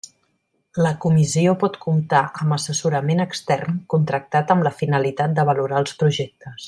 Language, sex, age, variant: Catalan, female, 30-39, Central